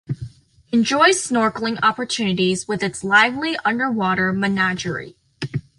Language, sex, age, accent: English, female, under 19, United States English